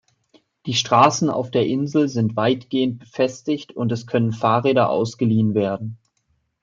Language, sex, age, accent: German, male, 19-29, Deutschland Deutsch